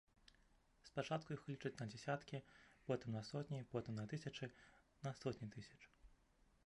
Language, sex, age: Belarusian, male, 30-39